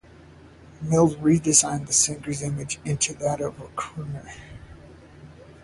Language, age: English, 40-49